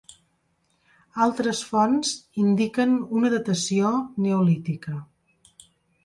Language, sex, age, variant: Catalan, female, 50-59, Central